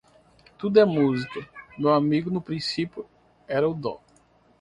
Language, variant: Portuguese, Portuguese (Brasil)